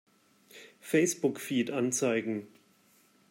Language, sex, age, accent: German, male, 30-39, Deutschland Deutsch